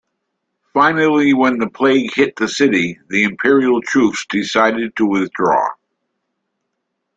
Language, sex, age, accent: English, male, 60-69, United States English